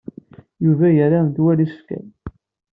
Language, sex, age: Kabyle, male, 19-29